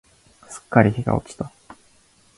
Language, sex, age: Japanese, male, 19-29